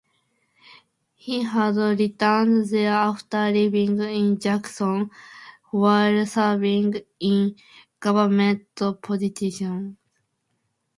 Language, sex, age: English, female, under 19